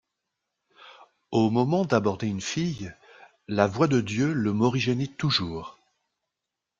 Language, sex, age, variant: French, male, 40-49, Français de métropole